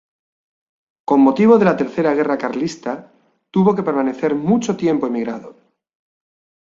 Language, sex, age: Spanish, male, 40-49